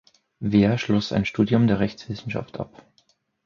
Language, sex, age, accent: German, male, 30-39, Österreichisches Deutsch